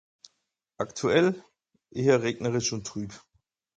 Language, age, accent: German, 30-39, Deutschland Deutsch